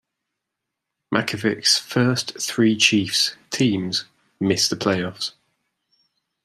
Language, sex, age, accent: English, male, 30-39, England English